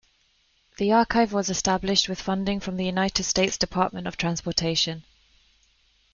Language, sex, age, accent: English, female, 30-39, England English